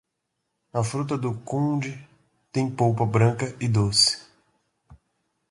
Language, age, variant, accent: Portuguese, 19-29, Portuguese (Brasil), Nordestino